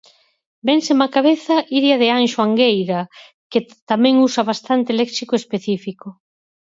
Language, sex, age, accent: Galician, female, 50-59, Central (gheada)